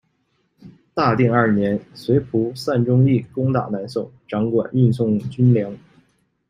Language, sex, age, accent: Chinese, male, 19-29, 出生地：吉林省